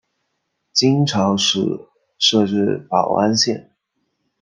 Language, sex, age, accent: Chinese, male, 19-29, 出生地：湖北省